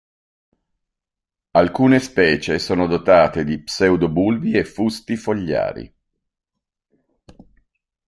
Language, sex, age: Italian, male, 50-59